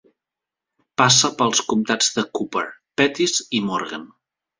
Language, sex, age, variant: Catalan, male, 30-39, Central